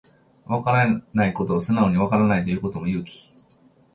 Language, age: Japanese, 40-49